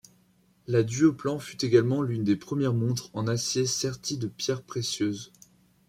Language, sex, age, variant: French, male, under 19, Français de métropole